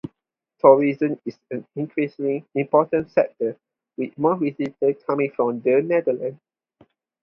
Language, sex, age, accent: English, male, 19-29, Malaysian English